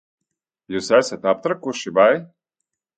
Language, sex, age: Latvian, male, 40-49